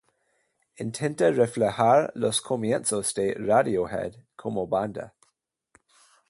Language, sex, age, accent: Spanish, male, 30-39, América central